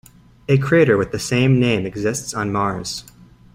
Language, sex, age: English, male, 19-29